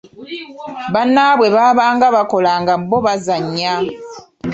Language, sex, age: Ganda, female, 30-39